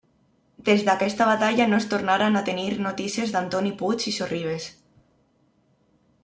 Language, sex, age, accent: Catalan, female, 19-29, valencià